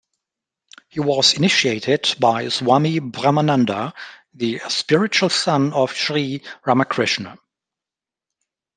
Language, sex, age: English, male, 30-39